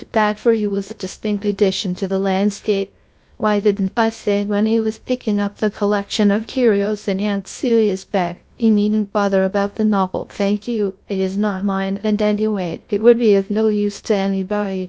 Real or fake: fake